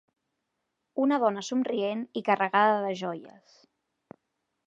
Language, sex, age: Catalan, female, 19-29